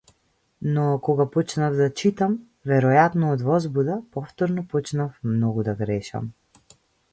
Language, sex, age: Macedonian, female, 30-39